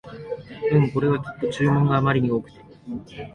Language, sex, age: Japanese, male, 19-29